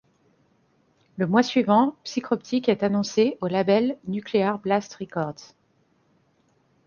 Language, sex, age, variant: French, female, 30-39, Français de métropole